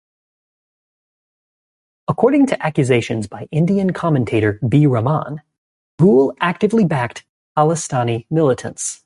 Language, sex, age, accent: English, male, 19-29, United States English